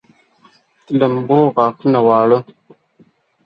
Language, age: Pashto, 19-29